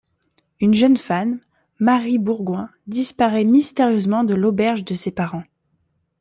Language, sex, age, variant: French, female, 19-29, Français de métropole